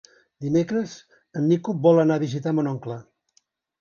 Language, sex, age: Catalan, male, 70-79